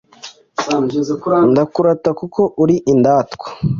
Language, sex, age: Kinyarwanda, male, 50-59